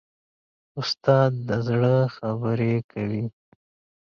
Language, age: Pashto, 19-29